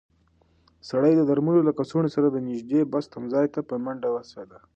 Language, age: Pashto, under 19